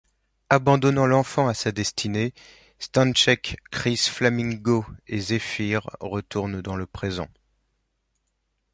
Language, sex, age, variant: French, male, 30-39, Français de métropole